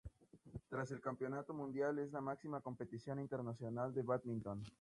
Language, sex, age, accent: Spanish, male, 19-29, México